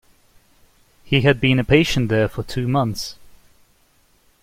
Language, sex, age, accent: English, male, 30-39, England English